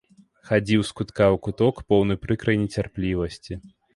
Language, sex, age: Belarusian, male, 19-29